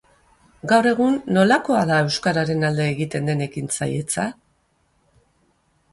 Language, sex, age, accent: Basque, female, 50-59, Mendebalekoa (Araba, Bizkaia, Gipuzkoako mendebaleko herri batzuk)